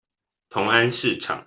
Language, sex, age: Chinese, male, 30-39